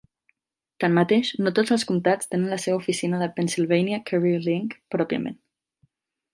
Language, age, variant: Catalan, 19-29, Central